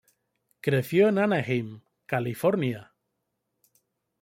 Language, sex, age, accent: Spanish, male, 40-49, España: Norte peninsular (Asturias, Castilla y León, Cantabria, País Vasco, Navarra, Aragón, La Rioja, Guadalajara, Cuenca)